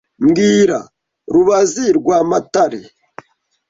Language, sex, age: Kinyarwanda, male, 19-29